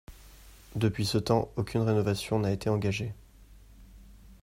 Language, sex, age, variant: French, male, 19-29, Français de métropole